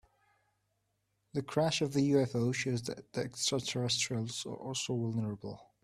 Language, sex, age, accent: English, male, 19-29, India and South Asia (India, Pakistan, Sri Lanka)